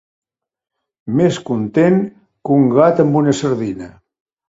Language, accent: Catalan, gironí